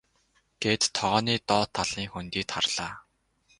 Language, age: Mongolian, 19-29